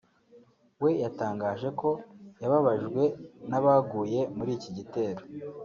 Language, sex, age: Kinyarwanda, male, under 19